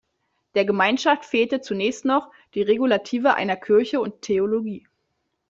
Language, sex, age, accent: German, female, 19-29, Deutschland Deutsch